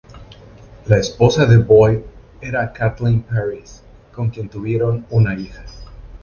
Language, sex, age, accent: Spanish, male, 30-39, México